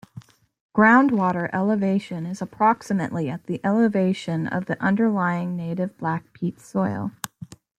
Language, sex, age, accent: English, female, 19-29, United States English